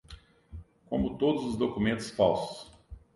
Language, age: Portuguese, 40-49